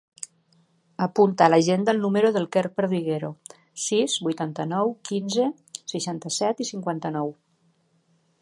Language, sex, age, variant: Catalan, female, 50-59, Nord-Occidental